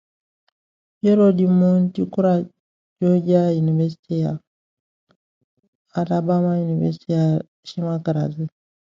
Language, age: English, 19-29